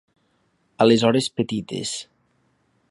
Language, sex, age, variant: Catalan, male, 19-29, Nord-Occidental